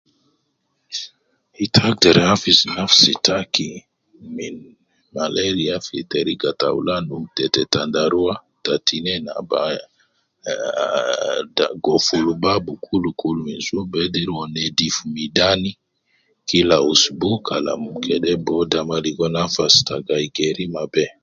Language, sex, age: Nubi, male, 30-39